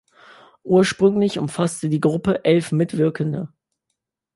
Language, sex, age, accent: German, male, 19-29, Deutschland Deutsch